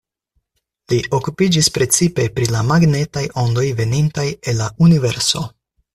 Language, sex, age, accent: Esperanto, male, 19-29, Internacia